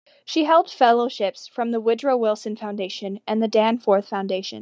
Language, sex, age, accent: English, female, under 19, United States English